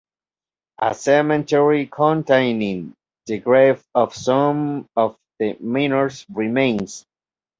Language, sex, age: English, male, 30-39